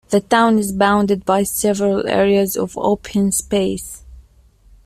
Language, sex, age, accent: English, female, 19-29, United States English